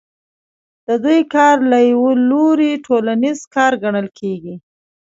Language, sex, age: Pashto, female, 19-29